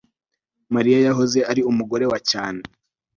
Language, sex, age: Kinyarwanda, male, 19-29